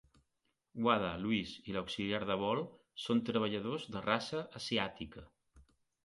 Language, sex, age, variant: Catalan, male, 40-49, Central